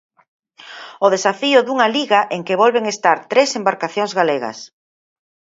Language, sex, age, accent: Galician, female, 50-59, Normativo (estándar)